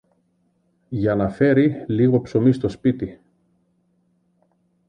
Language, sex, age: Greek, male, 40-49